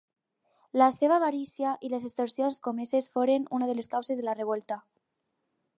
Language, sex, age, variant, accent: Catalan, female, under 19, Alacantí, aprenent (recent, des del castellà)